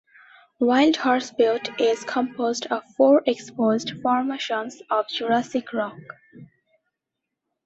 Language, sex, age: English, female, 19-29